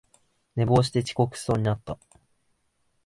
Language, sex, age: Japanese, male, 19-29